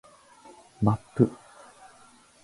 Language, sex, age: Japanese, male, under 19